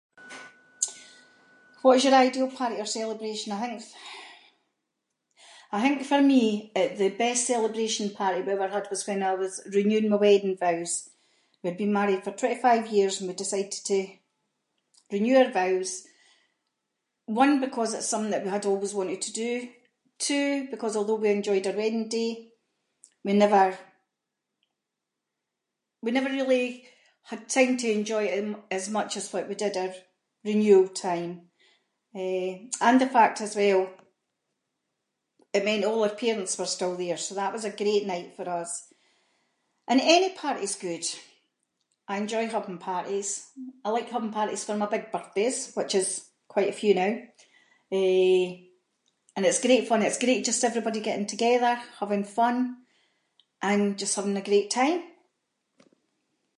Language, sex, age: Scots, female, 50-59